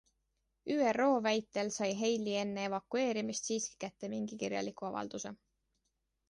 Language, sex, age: Estonian, female, 19-29